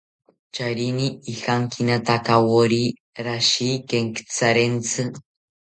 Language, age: South Ucayali Ashéninka, under 19